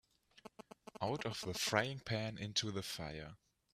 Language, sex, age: English, male, 19-29